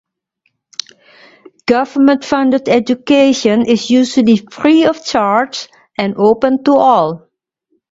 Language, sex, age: English, female, 40-49